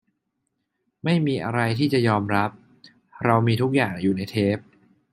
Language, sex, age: Thai, male, 19-29